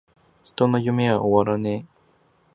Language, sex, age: Japanese, male, 19-29